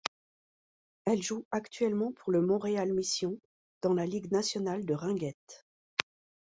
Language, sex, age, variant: French, female, 40-49, Français de métropole